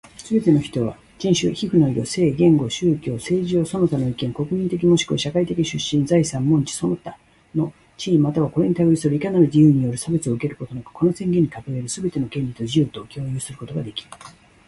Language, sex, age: Japanese, female, 60-69